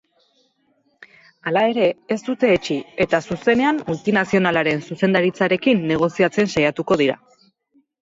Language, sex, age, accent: Basque, female, 30-39, Erdialdekoa edo Nafarra (Gipuzkoa, Nafarroa)